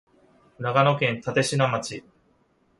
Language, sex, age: Japanese, male, 19-29